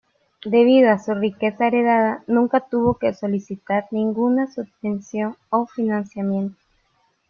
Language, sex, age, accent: Spanish, female, 30-39, América central